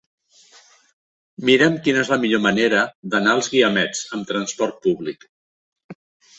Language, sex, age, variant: Catalan, male, 50-59, Nord-Occidental